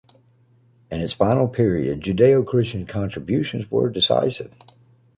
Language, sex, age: English, male, 50-59